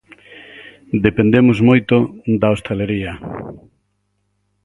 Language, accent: Galician, Normativo (estándar)